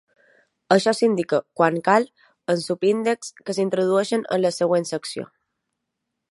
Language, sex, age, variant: Catalan, female, 19-29, Balear